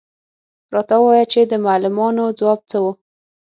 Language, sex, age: Pashto, female, 19-29